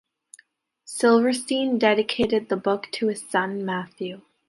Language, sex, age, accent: English, female, 19-29, Canadian English